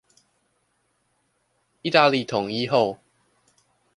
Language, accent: Chinese, 出生地：臺北市